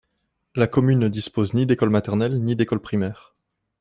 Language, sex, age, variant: French, male, 19-29, Français de métropole